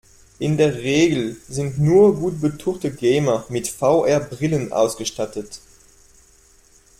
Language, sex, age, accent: German, male, 19-29, Französisch Deutsch